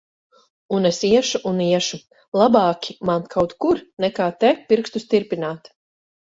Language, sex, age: Latvian, female, 30-39